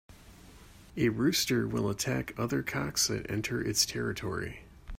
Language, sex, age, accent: English, male, 40-49, United States English